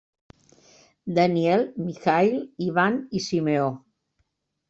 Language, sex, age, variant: Catalan, female, 60-69, Central